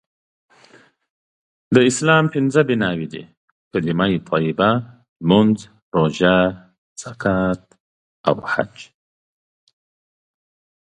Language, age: Pashto, 30-39